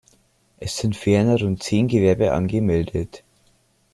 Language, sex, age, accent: German, male, 90+, Österreichisches Deutsch